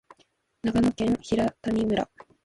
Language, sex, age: Japanese, female, 19-29